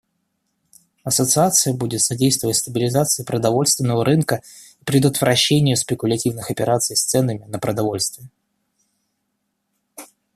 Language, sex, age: Russian, male, under 19